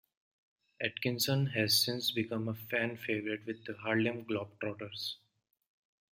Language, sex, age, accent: English, male, 19-29, India and South Asia (India, Pakistan, Sri Lanka)